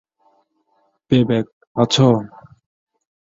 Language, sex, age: Bengali, male, 19-29